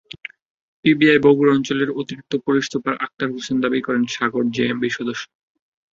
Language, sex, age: Bengali, male, 19-29